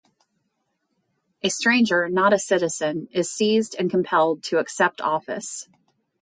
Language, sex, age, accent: English, female, 50-59, United States English